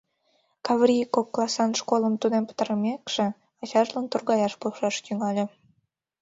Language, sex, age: Mari, female, 19-29